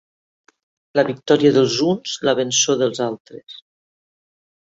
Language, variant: Catalan, Nord-Occidental